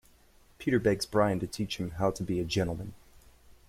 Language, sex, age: English, male, 30-39